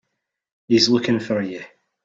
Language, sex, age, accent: English, male, 19-29, Scottish English